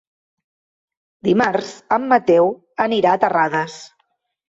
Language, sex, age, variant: Catalan, female, 30-39, Central